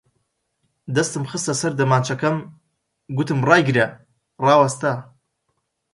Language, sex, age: Central Kurdish, male, 19-29